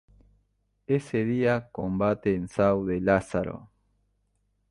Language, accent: Spanish, Rioplatense: Argentina, Uruguay, este de Bolivia, Paraguay